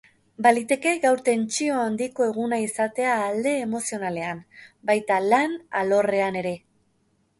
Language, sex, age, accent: Basque, female, 30-39, Erdialdekoa edo Nafarra (Gipuzkoa, Nafarroa)